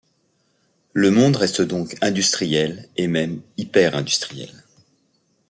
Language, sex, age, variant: French, male, 40-49, Français de métropole